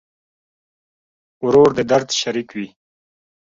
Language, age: Pashto, 30-39